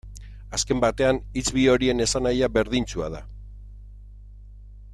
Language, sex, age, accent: Basque, male, 50-59, Erdialdekoa edo Nafarra (Gipuzkoa, Nafarroa)